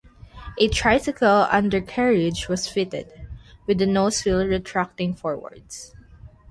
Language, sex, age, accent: English, female, 19-29, United States English; Filipino